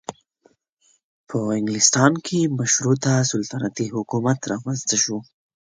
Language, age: Pashto, 19-29